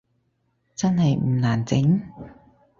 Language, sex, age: Cantonese, female, 30-39